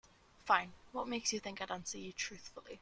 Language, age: English, 19-29